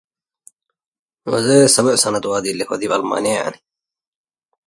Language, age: English, 30-39